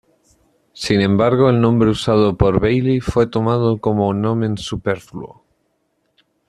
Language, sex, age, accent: Spanish, male, 19-29, España: Sur peninsular (Andalucia, Extremadura, Murcia)